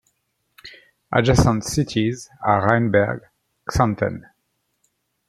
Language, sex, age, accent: English, male, 40-49, England English